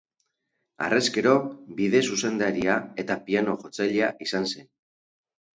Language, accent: Basque, Mendebalekoa (Araba, Bizkaia, Gipuzkoako mendebaleko herri batzuk)